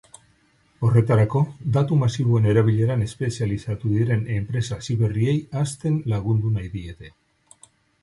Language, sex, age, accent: Basque, male, 50-59, Mendebalekoa (Araba, Bizkaia, Gipuzkoako mendebaleko herri batzuk)